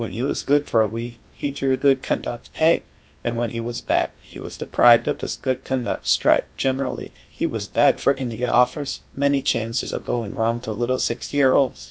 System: TTS, GlowTTS